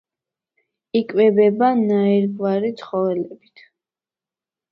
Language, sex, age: Georgian, female, under 19